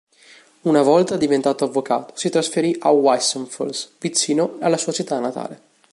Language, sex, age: Italian, male, 19-29